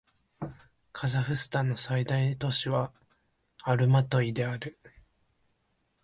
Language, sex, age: Japanese, male, 19-29